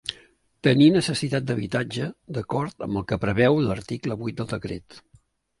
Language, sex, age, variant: Catalan, male, 60-69, Central